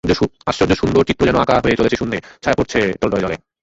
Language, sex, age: Bengali, male, 19-29